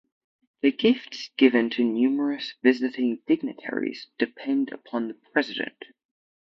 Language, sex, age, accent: English, female, under 19, United States English; Australian English